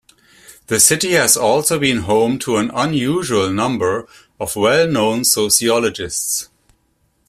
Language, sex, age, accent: English, male, 50-59, Canadian English